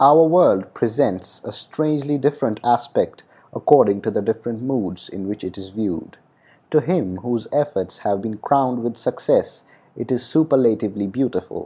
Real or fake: real